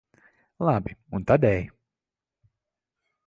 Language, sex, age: Latvian, male, 19-29